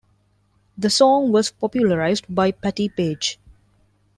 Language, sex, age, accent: English, female, 19-29, India and South Asia (India, Pakistan, Sri Lanka)